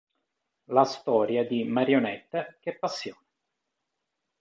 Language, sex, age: Italian, male, 30-39